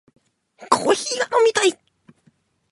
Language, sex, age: Japanese, male, 19-29